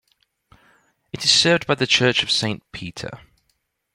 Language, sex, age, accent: English, male, 19-29, England English